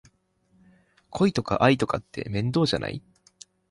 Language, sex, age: Japanese, male, 19-29